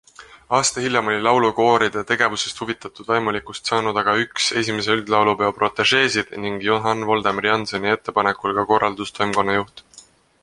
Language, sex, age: Estonian, male, 19-29